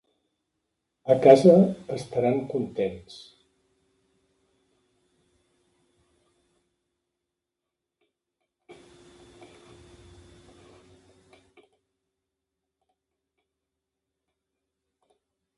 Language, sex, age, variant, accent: Catalan, male, 60-69, Central, Català central